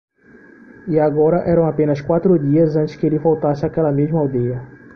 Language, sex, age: Portuguese, male, 30-39